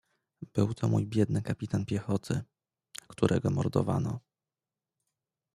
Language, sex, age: Polish, male, 19-29